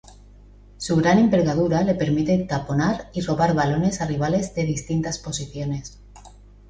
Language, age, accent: Spanish, 40-49, España: Centro-Sur peninsular (Madrid, Toledo, Castilla-La Mancha)